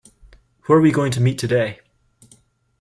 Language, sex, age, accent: English, male, 19-29, United States English